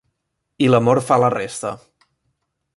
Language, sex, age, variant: Catalan, male, 19-29, Central